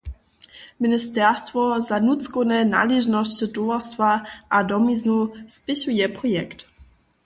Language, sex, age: Upper Sorbian, female, under 19